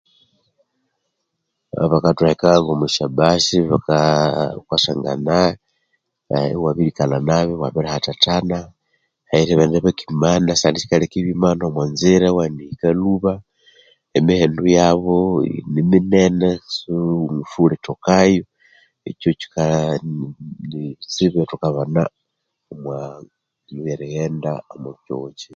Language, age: Konzo, 50-59